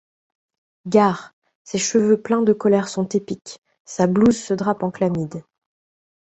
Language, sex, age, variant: French, female, 30-39, Français de métropole